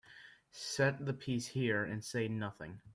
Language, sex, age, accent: English, male, 19-29, United States English